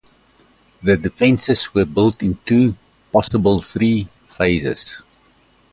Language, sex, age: English, male, 60-69